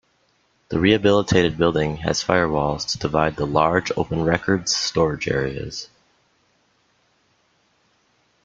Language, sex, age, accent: English, male, 19-29, United States English